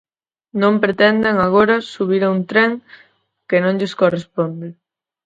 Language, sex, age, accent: Galician, female, under 19, Central (gheada); Normativo (estándar)